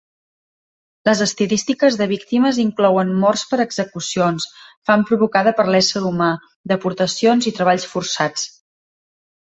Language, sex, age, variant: Catalan, female, 30-39, Central